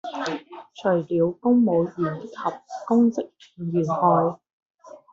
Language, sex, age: Chinese, female, 30-39